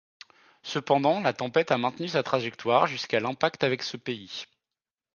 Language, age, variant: French, 30-39, Français de métropole